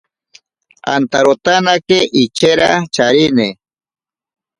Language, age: Ashéninka Perené, 40-49